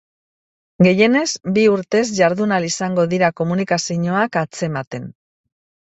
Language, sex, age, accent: Basque, female, 50-59, Mendebalekoa (Araba, Bizkaia, Gipuzkoako mendebaleko herri batzuk)